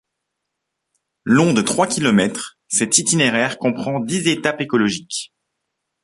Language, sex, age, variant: French, male, 30-39, Français de métropole